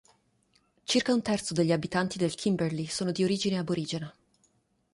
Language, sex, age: Italian, female, 30-39